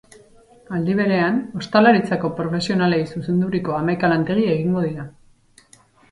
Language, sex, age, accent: Basque, female, 40-49, Erdialdekoa edo Nafarra (Gipuzkoa, Nafarroa)